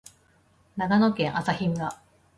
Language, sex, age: Japanese, female, 30-39